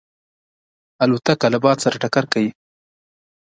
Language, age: Pashto, 19-29